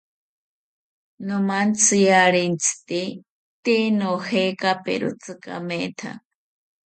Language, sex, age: South Ucayali Ashéninka, female, 40-49